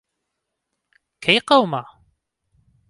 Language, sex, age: Central Kurdish, male, 19-29